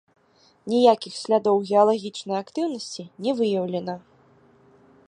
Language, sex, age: Belarusian, female, 30-39